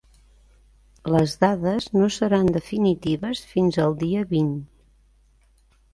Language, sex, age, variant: Catalan, female, 50-59, Central